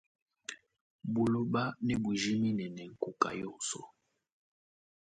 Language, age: Luba-Lulua, 19-29